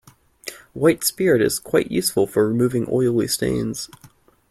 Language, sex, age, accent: English, male, 19-29, United States English